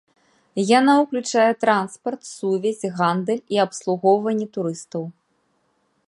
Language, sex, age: Belarusian, female, 40-49